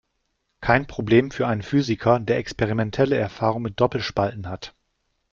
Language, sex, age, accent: German, male, 40-49, Deutschland Deutsch